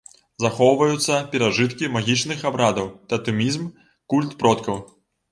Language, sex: Belarusian, male